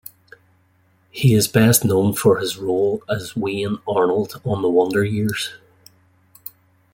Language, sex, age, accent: English, male, 30-39, Irish English